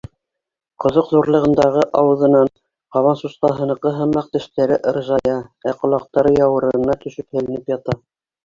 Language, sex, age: Bashkir, female, 60-69